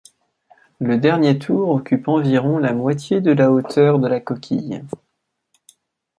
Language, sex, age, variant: French, male, 19-29, Français de métropole